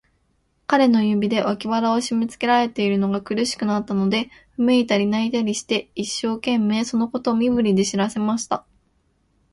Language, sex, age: Japanese, female, 19-29